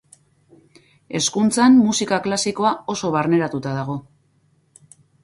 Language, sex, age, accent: Basque, female, 40-49, Mendebalekoa (Araba, Bizkaia, Gipuzkoako mendebaleko herri batzuk)